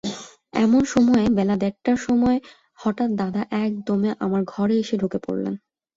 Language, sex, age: Bengali, female, 19-29